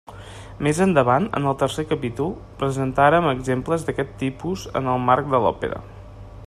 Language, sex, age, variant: Catalan, male, 30-39, Nord-Occidental